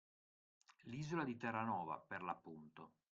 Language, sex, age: Italian, male, 50-59